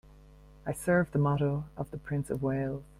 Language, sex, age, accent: English, female, 50-59, Irish English